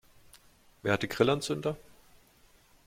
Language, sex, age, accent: German, male, 50-59, Deutschland Deutsch